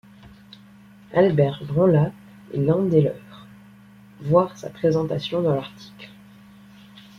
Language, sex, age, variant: French, male, under 19, Français de métropole